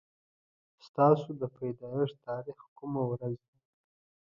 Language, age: Pashto, 19-29